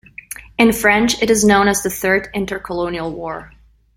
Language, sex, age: English, female, 30-39